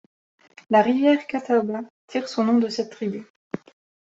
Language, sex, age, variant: French, female, 19-29, Français de métropole